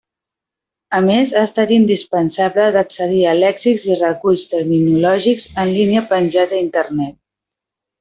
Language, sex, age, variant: Catalan, female, 30-39, Central